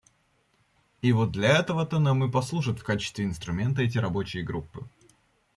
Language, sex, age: Russian, male, under 19